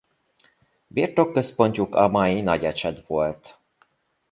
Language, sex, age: Hungarian, male, 40-49